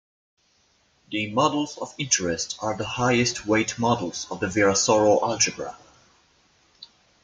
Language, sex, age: English, male, 19-29